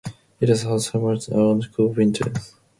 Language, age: English, 19-29